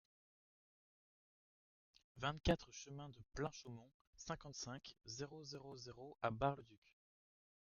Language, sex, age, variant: French, male, 19-29, Français de métropole